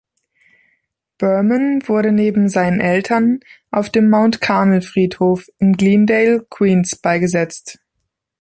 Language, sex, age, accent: German, female, 19-29, Deutschland Deutsch